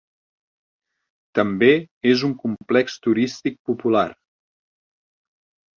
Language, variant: Catalan, Nord-Occidental